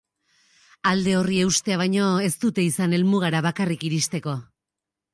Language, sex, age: Basque, female, 30-39